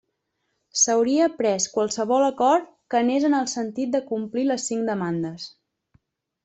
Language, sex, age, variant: Catalan, female, 19-29, Central